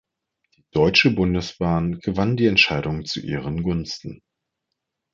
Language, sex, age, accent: German, male, 30-39, Deutschland Deutsch